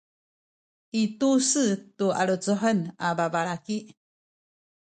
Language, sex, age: Sakizaya, female, 70-79